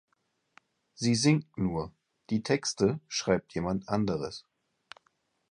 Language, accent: German, Deutschland Deutsch; Hochdeutsch